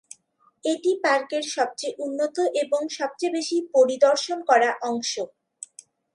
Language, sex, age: Bengali, female, under 19